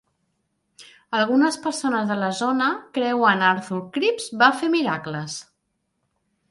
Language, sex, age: Catalan, female, 40-49